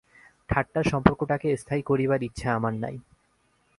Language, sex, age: Bengali, male, 19-29